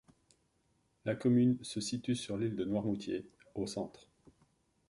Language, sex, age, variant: French, male, 40-49, Français de métropole